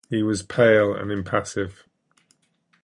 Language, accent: English, England English